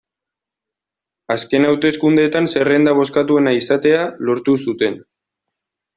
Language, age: Basque, 19-29